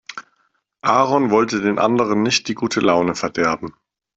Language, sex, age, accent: German, male, 30-39, Deutschland Deutsch